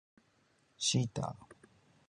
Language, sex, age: Japanese, male, 19-29